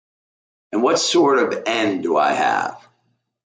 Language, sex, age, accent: English, male, 60-69, United States English